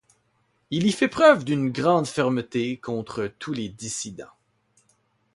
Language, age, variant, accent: French, 40-49, Français d'Amérique du Nord, Français du Canada